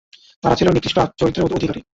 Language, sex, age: Bengali, male, 19-29